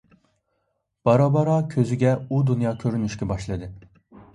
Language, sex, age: Uyghur, male, 19-29